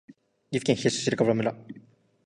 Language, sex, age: Japanese, male, 19-29